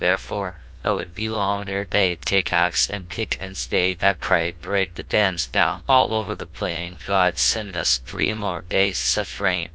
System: TTS, GlowTTS